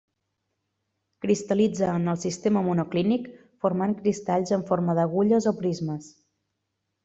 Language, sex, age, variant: Catalan, female, 30-39, Nord-Occidental